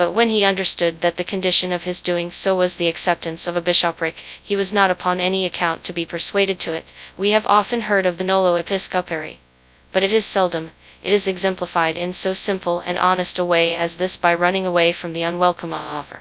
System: TTS, FastPitch